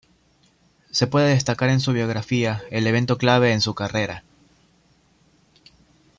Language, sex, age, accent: Spanish, male, 19-29, Andino-Pacífico: Colombia, Perú, Ecuador, oeste de Bolivia y Venezuela andina